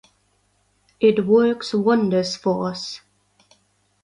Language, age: English, 19-29